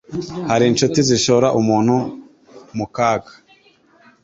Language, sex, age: Kinyarwanda, male, 40-49